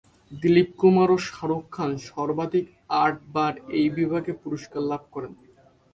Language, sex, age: Bengali, male, 19-29